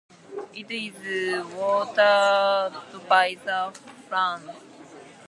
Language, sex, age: English, female, 19-29